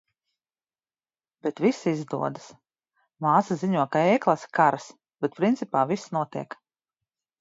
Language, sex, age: Latvian, female, 40-49